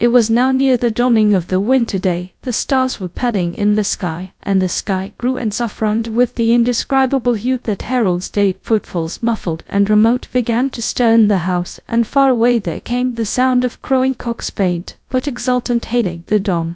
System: TTS, GradTTS